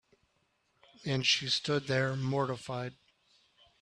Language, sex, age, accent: English, male, 30-39, United States English